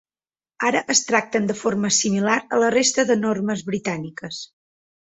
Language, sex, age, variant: Catalan, female, 19-29, Central